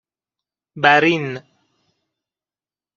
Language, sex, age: Persian, male, 30-39